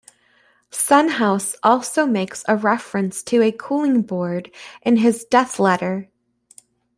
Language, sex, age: English, female, 19-29